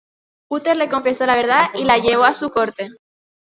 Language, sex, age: Spanish, female, 19-29